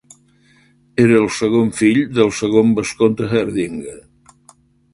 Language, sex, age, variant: Catalan, male, 70-79, Central